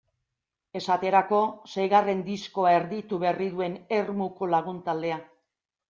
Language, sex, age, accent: Basque, female, 60-69, Erdialdekoa edo Nafarra (Gipuzkoa, Nafarroa)